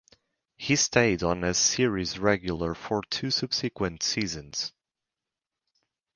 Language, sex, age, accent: English, male, 19-29, United States English